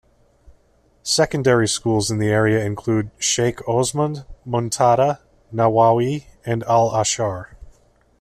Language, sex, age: English, male, 30-39